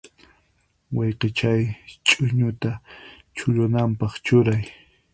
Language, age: Puno Quechua, 19-29